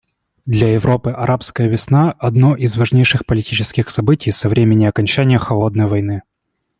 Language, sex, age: Russian, male, 19-29